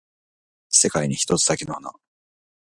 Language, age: Japanese, 19-29